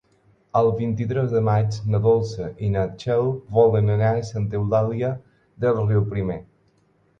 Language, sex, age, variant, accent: Catalan, male, 30-39, Balear, balear; aprenent (recent, des del castellà)